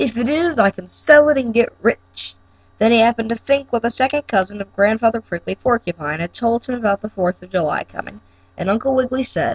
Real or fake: real